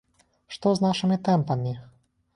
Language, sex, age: Belarusian, male, 19-29